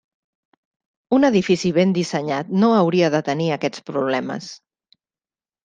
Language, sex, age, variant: Catalan, female, 40-49, Central